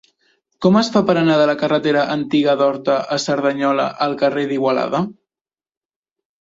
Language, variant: Catalan, Central